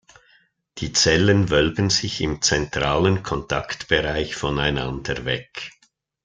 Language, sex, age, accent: German, male, 60-69, Schweizerdeutsch